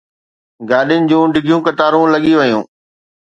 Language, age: Sindhi, 40-49